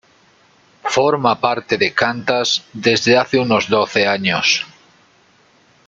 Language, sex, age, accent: Spanish, male, 30-39, España: Centro-Sur peninsular (Madrid, Toledo, Castilla-La Mancha)